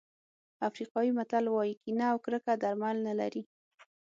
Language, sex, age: Pashto, female, 19-29